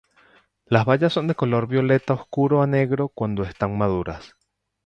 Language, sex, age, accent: Spanish, male, 40-49, Caribe: Cuba, Venezuela, Puerto Rico, República Dominicana, Panamá, Colombia caribeña, México caribeño, Costa del golfo de México